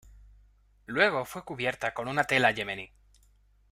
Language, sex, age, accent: Spanish, male, 30-39, España: Centro-Sur peninsular (Madrid, Toledo, Castilla-La Mancha)